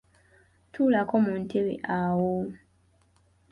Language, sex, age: Ganda, female, 19-29